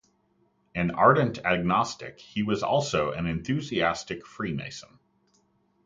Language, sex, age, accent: English, male, 30-39, United States English